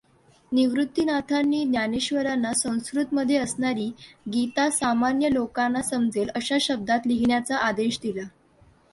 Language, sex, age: Marathi, female, under 19